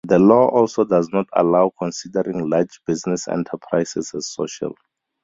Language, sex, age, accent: English, male, 30-39, Southern African (South Africa, Zimbabwe, Namibia)